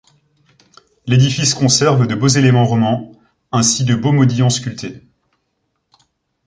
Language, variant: French, Français de métropole